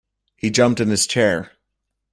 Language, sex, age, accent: English, male, 19-29, United States English